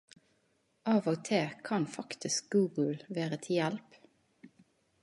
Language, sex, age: Norwegian Nynorsk, female, 30-39